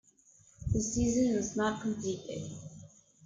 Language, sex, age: English, female, 19-29